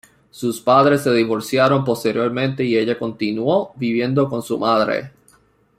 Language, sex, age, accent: Spanish, male, 19-29, Caribe: Cuba, Venezuela, Puerto Rico, República Dominicana, Panamá, Colombia caribeña, México caribeño, Costa del golfo de México